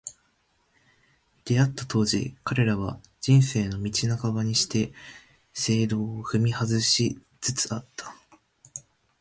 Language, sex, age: Japanese, male, 19-29